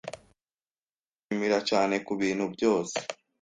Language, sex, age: Kinyarwanda, male, under 19